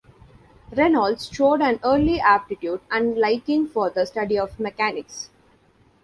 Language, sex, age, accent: English, female, 19-29, India and South Asia (India, Pakistan, Sri Lanka)